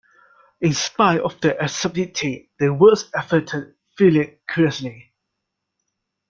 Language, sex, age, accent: English, male, 19-29, Malaysian English